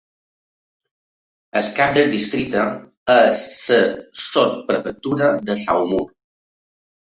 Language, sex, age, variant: Catalan, male, 50-59, Balear